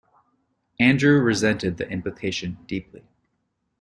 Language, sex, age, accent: English, male, 30-39, United States English